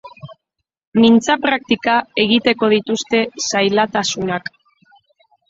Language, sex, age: Basque, female, 30-39